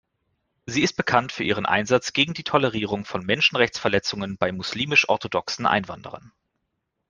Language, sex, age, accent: German, male, 30-39, Deutschland Deutsch